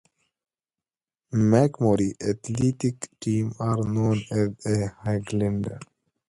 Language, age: English, 19-29